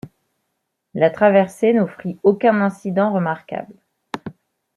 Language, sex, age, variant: French, female, 30-39, Français de métropole